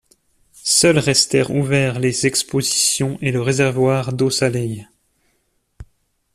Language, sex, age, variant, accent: French, male, 40-49, Français d'Europe, Français de Suisse